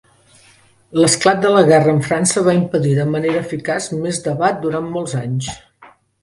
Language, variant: Catalan, Central